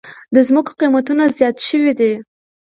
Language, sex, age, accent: Pashto, female, under 19, کندهاری لهجه